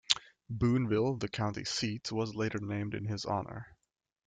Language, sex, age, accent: English, male, 19-29, United States English